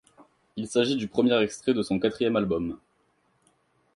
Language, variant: French, Français de métropole